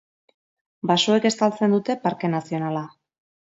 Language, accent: Basque, Mendebalekoa (Araba, Bizkaia, Gipuzkoako mendebaleko herri batzuk)